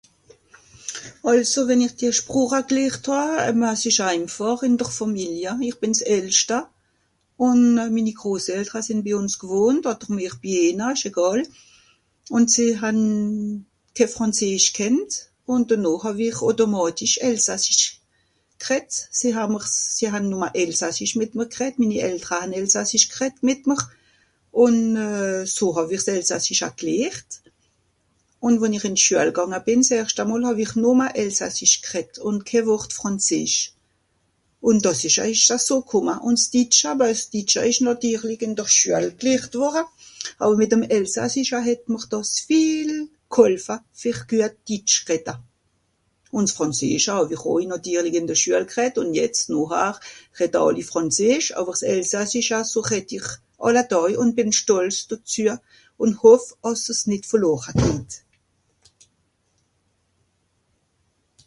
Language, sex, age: Swiss German, female, 50-59